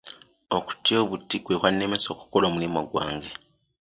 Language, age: Ganda, under 19